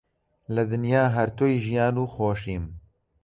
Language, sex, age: Central Kurdish, male, 19-29